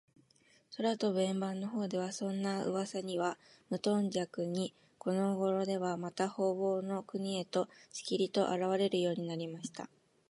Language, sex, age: Japanese, female, 19-29